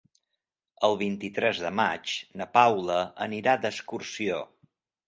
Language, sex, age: Catalan, male, 50-59